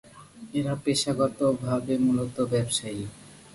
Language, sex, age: Bengali, male, under 19